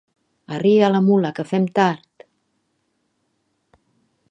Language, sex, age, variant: Catalan, female, 60-69, Central